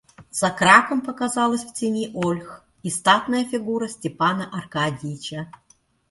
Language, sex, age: Russian, female, 40-49